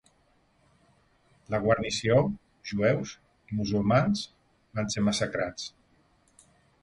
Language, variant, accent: Catalan, Nord-Occidental, nord-occidental